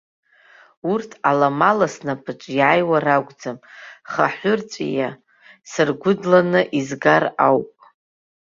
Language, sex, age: Abkhazian, female, 40-49